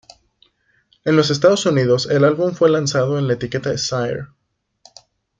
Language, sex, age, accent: Spanish, female, 19-29, México